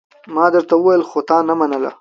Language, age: Pashto, 19-29